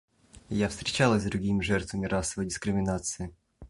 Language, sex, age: Russian, male, under 19